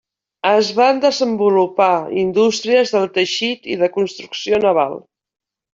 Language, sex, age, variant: Catalan, female, 60-69, Nord-Occidental